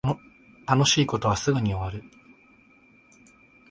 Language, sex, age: Japanese, male, 19-29